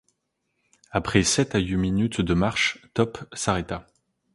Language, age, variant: French, 19-29, Français de métropole